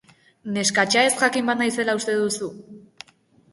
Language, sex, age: Basque, female, under 19